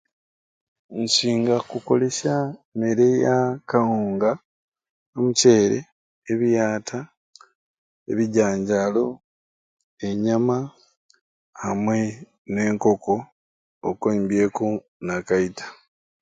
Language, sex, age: Ruuli, male, 30-39